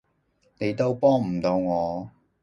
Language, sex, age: Cantonese, male, 30-39